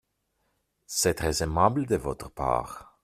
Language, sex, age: French, male, 30-39